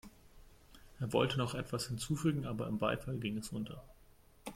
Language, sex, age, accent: German, male, 19-29, Deutschland Deutsch